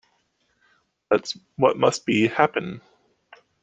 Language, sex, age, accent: English, male, 30-39, United States English